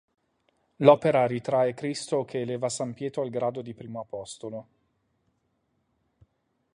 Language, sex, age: Italian, male, 30-39